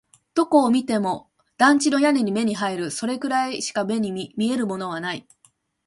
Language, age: Japanese, 40-49